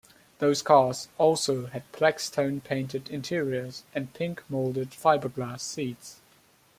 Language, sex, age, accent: English, male, 19-29, England English